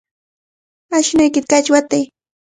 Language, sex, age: Cajatambo North Lima Quechua, female, 30-39